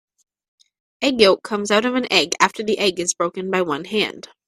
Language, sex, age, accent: English, female, 30-39, Canadian English